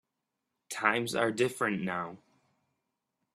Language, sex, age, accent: English, male, 19-29, United States English